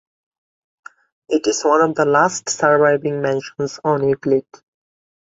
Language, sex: English, male